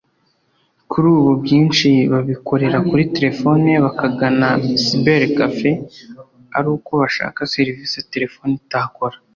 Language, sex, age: Kinyarwanda, male, under 19